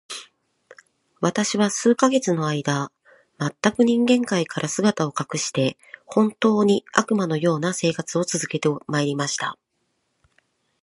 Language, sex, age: Japanese, female, 40-49